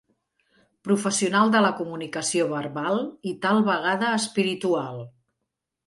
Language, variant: Catalan, Central